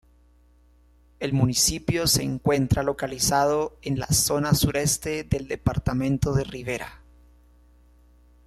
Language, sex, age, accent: Spanish, male, 19-29, Caribe: Cuba, Venezuela, Puerto Rico, República Dominicana, Panamá, Colombia caribeña, México caribeño, Costa del golfo de México